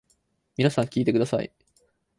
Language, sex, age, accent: Japanese, male, 19-29, 標準語